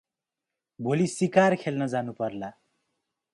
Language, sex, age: Nepali, male, 19-29